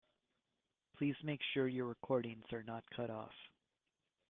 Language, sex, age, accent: English, male, 30-39, United States English